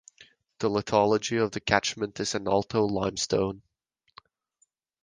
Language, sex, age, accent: English, male, 19-29, United States English